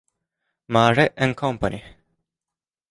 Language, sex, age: Italian, male, 19-29